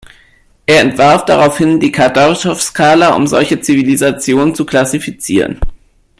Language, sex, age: German, male, 30-39